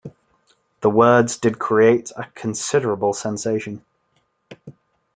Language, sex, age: English, male, 19-29